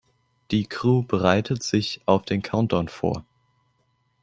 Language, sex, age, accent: German, male, 19-29, Deutschland Deutsch